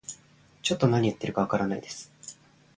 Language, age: Japanese, 19-29